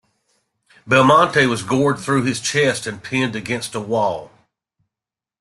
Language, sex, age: English, male, 50-59